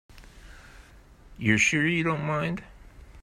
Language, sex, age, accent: English, male, 60-69, United States English